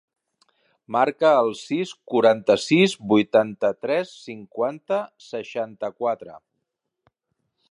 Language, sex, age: Catalan, male, 50-59